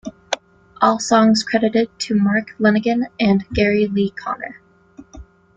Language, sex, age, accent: English, female, 19-29, United States English